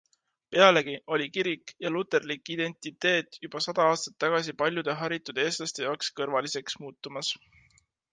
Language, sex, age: Estonian, male, 19-29